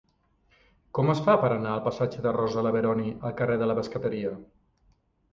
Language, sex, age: Catalan, male, 50-59